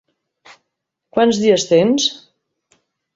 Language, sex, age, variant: Catalan, female, 40-49, Central